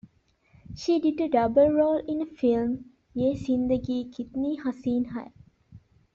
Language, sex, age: English, female, 19-29